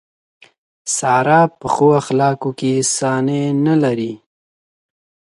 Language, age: Pashto, 19-29